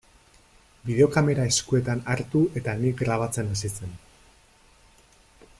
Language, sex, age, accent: Basque, male, 30-39, Erdialdekoa edo Nafarra (Gipuzkoa, Nafarroa)